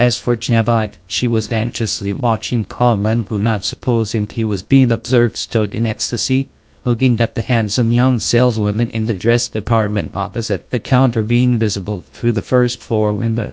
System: TTS, GlowTTS